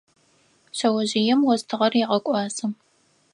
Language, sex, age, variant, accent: Adyghe, female, 19-29, Адыгабзэ (Кирил, пстэумэ зэдыряе), Бжъэдыгъу (Bjeduğ)